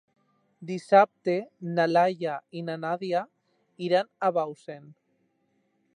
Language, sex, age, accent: Catalan, male, 19-29, valencià